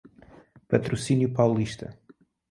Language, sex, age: Portuguese, male, 30-39